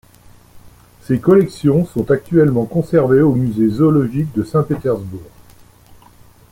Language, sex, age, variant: French, male, 50-59, Français de métropole